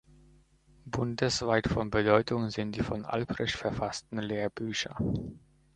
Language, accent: German, Polnisch Deutsch